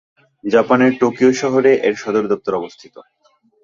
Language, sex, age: Bengali, male, 19-29